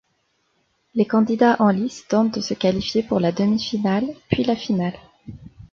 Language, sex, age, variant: French, female, 30-39, Français de métropole